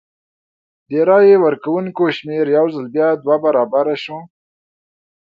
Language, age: Pashto, 19-29